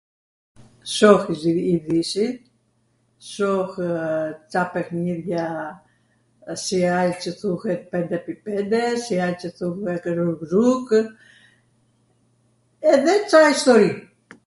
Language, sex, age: Arvanitika Albanian, female, 80-89